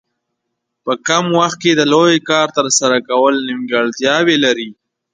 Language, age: Pashto, 19-29